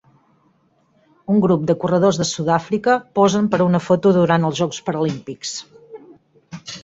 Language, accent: Catalan, Garrotxi